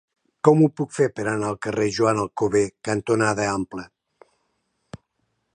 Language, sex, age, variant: Catalan, male, 60-69, Nord-Occidental